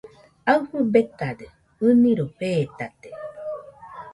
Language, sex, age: Nüpode Huitoto, female, 40-49